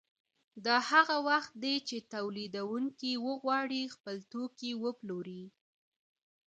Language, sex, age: Pashto, female, 30-39